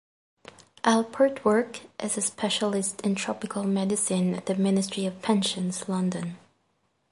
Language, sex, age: English, female, 19-29